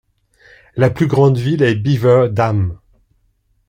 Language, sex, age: French, male, 60-69